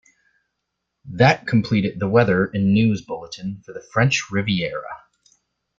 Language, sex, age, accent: English, male, 19-29, United States English